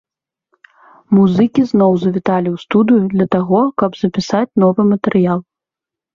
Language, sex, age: Belarusian, female, 19-29